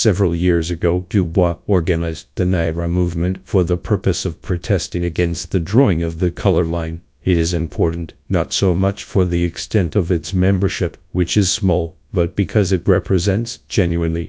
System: TTS, GradTTS